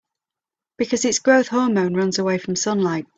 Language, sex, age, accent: English, female, 30-39, England English